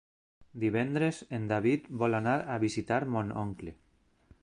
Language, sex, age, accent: Catalan, male, 40-49, valencià